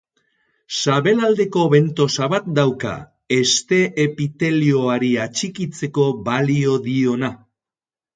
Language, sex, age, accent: Basque, male, 60-69, Erdialdekoa edo Nafarra (Gipuzkoa, Nafarroa)